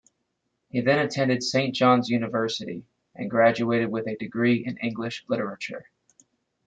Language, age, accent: English, 30-39, United States English